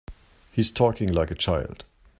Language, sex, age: English, male, 50-59